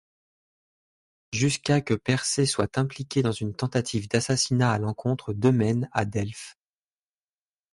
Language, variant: French, Français de métropole